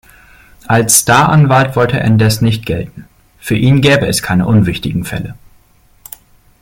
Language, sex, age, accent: German, male, 19-29, Deutschland Deutsch